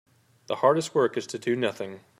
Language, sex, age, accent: English, male, 30-39, United States English